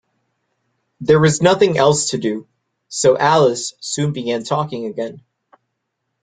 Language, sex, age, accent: English, male, 19-29, United States English